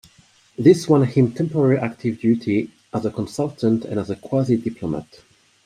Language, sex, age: English, male, 19-29